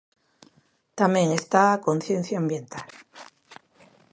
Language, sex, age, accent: Galician, female, 40-49, Normativo (estándar)